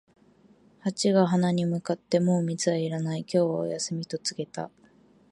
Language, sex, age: Japanese, female, 19-29